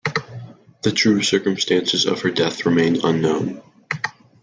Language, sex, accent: English, male, United States English